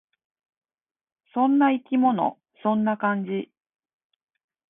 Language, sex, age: Japanese, female, 50-59